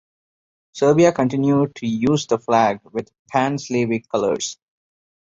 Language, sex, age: English, male, 19-29